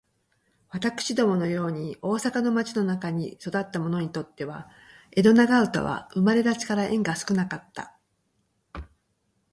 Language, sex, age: Japanese, female, 50-59